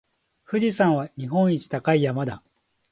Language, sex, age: Japanese, male, 30-39